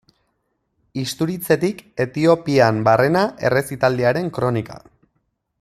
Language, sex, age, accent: Basque, male, 30-39, Erdialdekoa edo Nafarra (Gipuzkoa, Nafarroa)